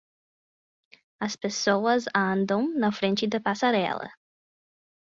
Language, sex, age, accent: Portuguese, female, 19-29, Gaucho